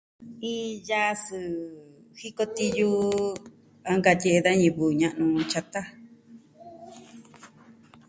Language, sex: Southwestern Tlaxiaco Mixtec, female